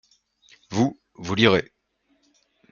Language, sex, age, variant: French, male, 19-29, Français de métropole